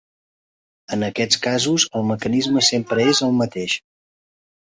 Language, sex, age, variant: Catalan, male, 50-59, Central